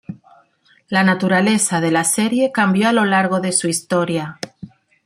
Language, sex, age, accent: Spanish, female, 40-49, España: Islas Canarias